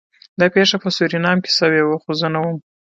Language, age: Pashto, 19-29